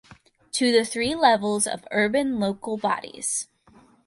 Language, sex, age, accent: English, female, under 19, United States English